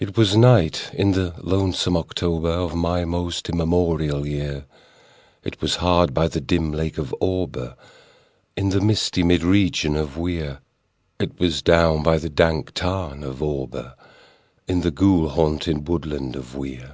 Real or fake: real